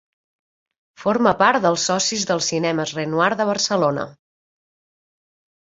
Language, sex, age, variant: Catalan, female, 30-39, Central